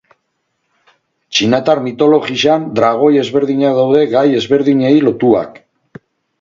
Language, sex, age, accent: Basque, male, 40-49, Mendebalekoa (Araba, Bizkaia, Gipuzkoako mendebaleko herri batzuk)